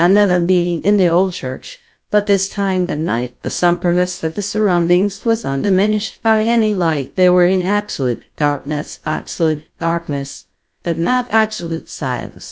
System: TTS, GlowTTS